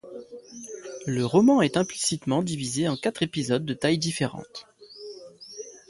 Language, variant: French, Français de métropole